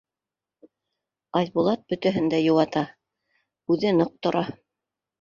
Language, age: Bashkir, 60-69